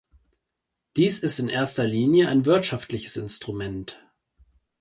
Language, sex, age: German, male, 30-39